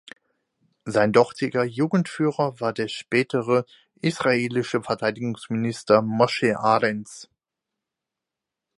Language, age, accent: German, 19-29, Deutschland Deutsch